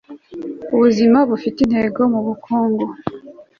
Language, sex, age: Kinyarwanda, female, 19-29